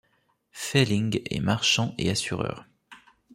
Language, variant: French, Français de métropole